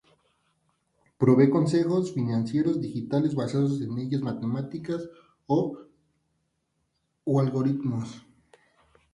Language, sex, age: Spanish, male, 19-29